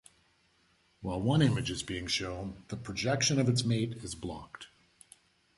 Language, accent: English, Canadian English